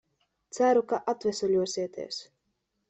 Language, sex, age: Latvian, female, under 19